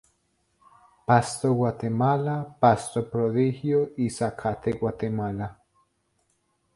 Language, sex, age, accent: Spanish, male, 19-29, Andino-Pacífico: Colombia, Perú, Ecuador, oeste de Bolivia y Venezuela andina